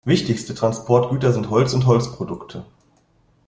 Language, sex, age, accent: German, male, 30-39, Deutschland Deutsch